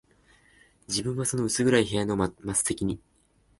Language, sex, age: Japanese, male, 19-29